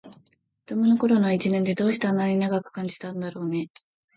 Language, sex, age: Japanese, female, 19-29